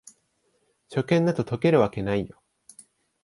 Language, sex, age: Japanese, male, 19-29